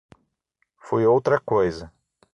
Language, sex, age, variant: Portuguese, male, 40-49, Portuguese (Brasil)